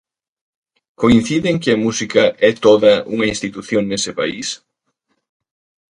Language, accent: Galician, Central (gheada)